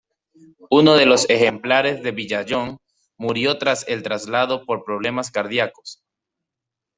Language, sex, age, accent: Spanish, male, 19-29, Andino-Pacífico: Colombia, Perú, Ecuador, oeste de Bolivia y Venezuela andina